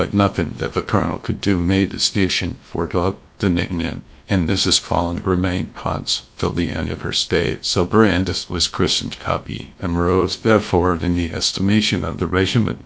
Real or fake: fake